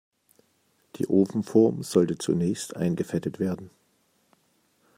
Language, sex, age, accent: German, male, 50-59, Deutschland Deutsch